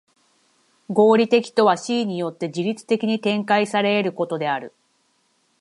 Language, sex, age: Japanese, female, 30-39